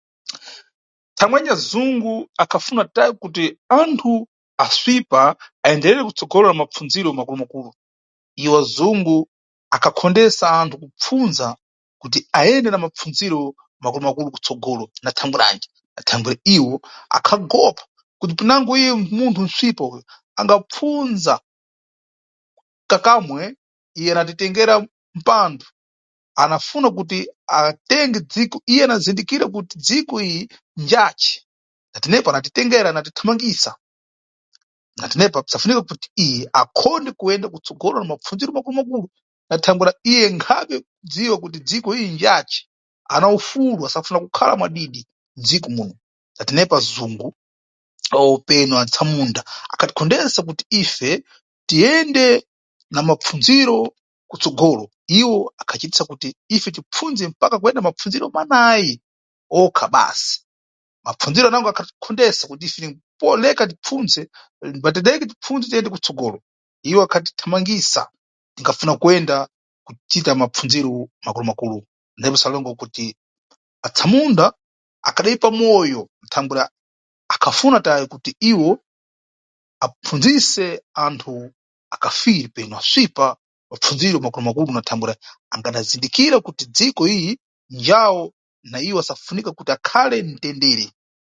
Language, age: Sena, 30-39